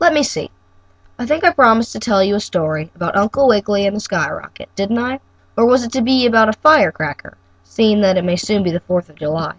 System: none